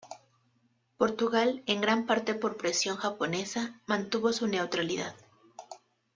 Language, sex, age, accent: Spanish, female, 19-29, México